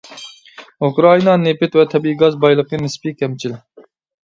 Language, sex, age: Uyghur, male, 30-39